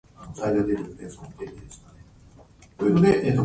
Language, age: Japanese, 19-29